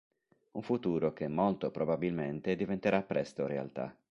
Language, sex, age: Italian, male, 40-49